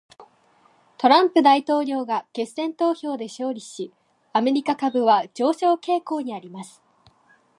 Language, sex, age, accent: Japanese, female, 19-29, 標準語